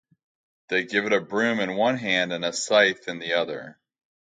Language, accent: English, United States English